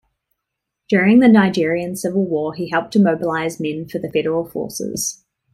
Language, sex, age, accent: English, female, 19-29, New Zealand English